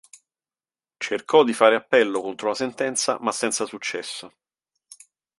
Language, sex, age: Italian, male, 50-59